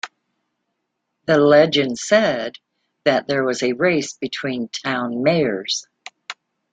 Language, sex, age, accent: English, female, 60-69, United States English